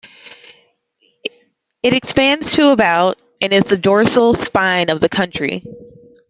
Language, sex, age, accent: English, female, 30-39, United States English